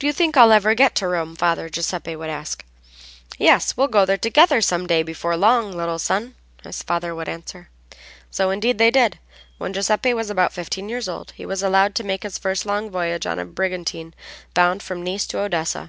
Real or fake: real